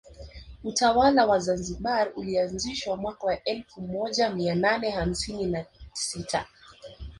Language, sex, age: Swahili, female, 19-29